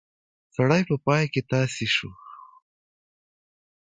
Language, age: Pashto, 19-29